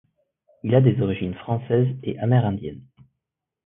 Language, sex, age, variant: French, male, 19-29, Français de métropole